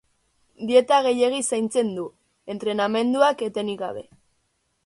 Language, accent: Basque, Erdialdekoa edo Nafarra (Gipuzkoa, Nafarroa)